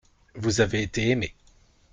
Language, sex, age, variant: French, male, 30-39, Français de métropole